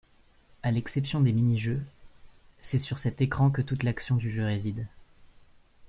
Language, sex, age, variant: French, male, 19-29, Français de métropole